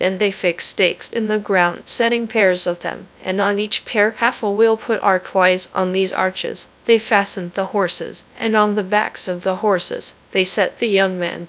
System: TTS, GradTTS